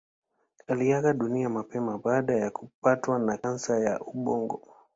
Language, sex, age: Swahili, male, 19-29